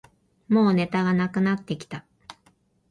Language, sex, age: Japanese, female, 19-29